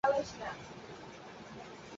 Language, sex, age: Bengali, female, 19-29